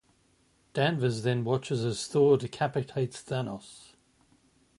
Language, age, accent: English, 40-49, Australian English